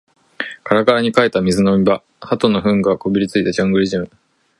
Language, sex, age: Japanese, male, 19-29